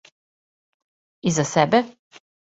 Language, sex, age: Serbian, female, 50-59